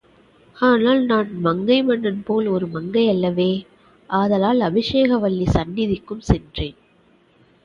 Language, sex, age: Tamil, female, 19-29